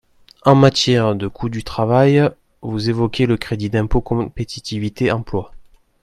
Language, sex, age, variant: French, male, 19-29, Français de métropole